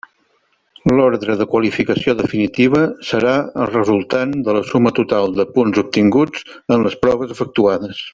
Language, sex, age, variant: Catalan, male, 50-59, Balear